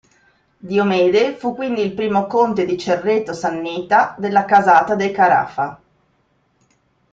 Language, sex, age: Italian, female, 40-49